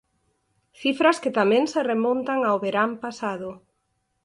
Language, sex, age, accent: Galician, female, 50-59, Normativo (estándar)